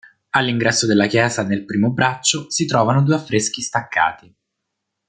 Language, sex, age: Italian, male, 19-29